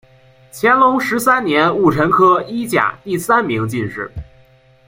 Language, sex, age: Chinese, male, under 19